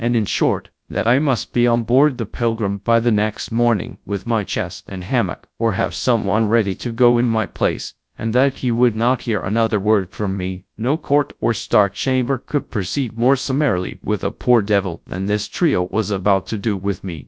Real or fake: fake